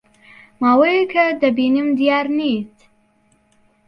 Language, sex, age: Central Kurdish, male, 40-49